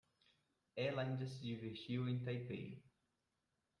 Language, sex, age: Portuguese, male, 19-29